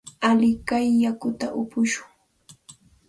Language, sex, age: Santa Ana de Tusi Pasco Quechua, female, 30-39